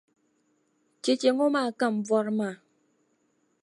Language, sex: Dagbani, female